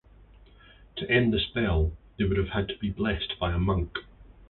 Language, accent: English, Scottish English